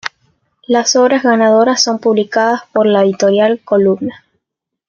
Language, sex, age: Spanish, female, under 19